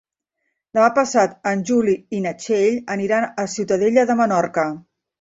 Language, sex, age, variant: Catalan, female, 50-59, Central